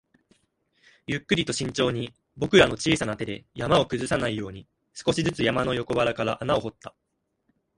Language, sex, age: Japanese, male, 19-29